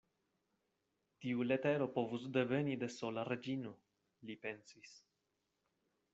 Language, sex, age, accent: Esperanto, male, 19-29, Internacia